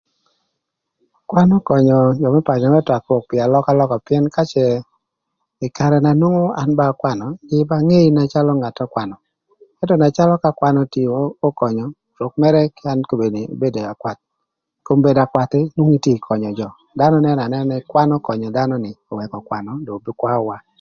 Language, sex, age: Thur, male, 40-49